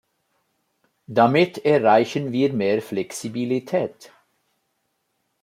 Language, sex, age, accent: German, male, 50-59, Schweizerdeutsch